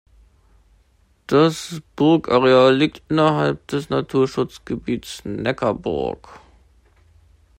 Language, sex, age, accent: German, male, 19-29, Deutschland Deutsch